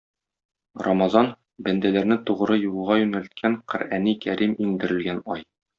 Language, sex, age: Tatar, male, 30-39